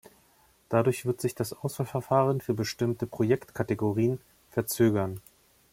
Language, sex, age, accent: German, male, 40-49, Deutschland Deutsch